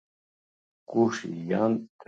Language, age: Gheg Albanian, 50-59